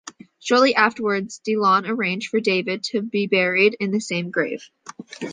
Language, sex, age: English, female, under 19